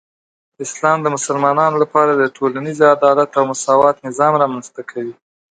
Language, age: Pashto, 30-39